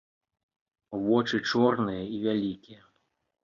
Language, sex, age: Belarusian, male, 30-39